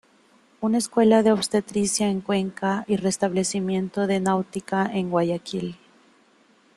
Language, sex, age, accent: Spanish, female, 40-49, América central